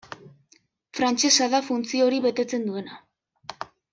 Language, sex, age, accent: Basque, female, under 19, Mendebalekoa (Araba, Bizkaia, Gipuzkoako mendebaleko herri batzuk)